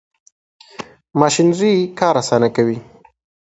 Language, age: Pashto, 19-29